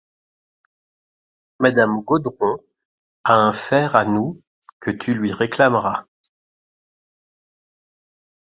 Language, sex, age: French, male, 50-59